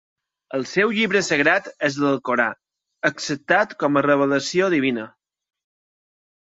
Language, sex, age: Catalan, male, 40-49